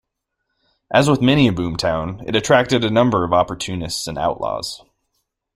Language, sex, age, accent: English, male, 19-29, United States English